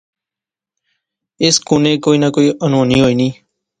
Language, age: Pahari-Potwari, 19-29